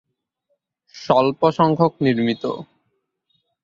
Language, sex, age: Bengali, male, 19-29